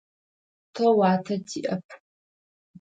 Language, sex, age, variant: Adyghe, female, 19-29, Адыгабзэ (Кирил, пстэумэ зэдыряе)